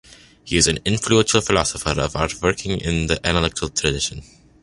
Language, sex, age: English, male, 19-29